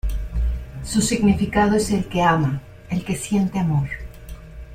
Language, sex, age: Spanish, female, 40-49